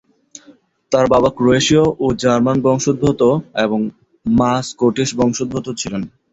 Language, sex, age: Bengali, male, 19-29